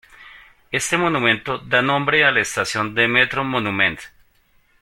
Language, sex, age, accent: Spanish, male, 40-49, Andino-Pacífico: Colombia, Perú, Ecuador, oeste de Bolivia y Venezuela andina